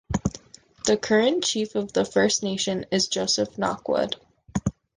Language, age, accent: English, 19-29, United States English